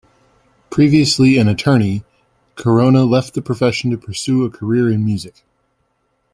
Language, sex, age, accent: English, male, 19-29, United States English